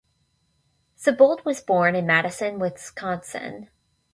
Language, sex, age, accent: English, female, under 19, United States English